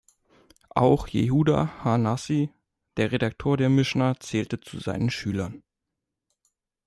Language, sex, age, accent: German, male, 19-29, Deutschland Deutsch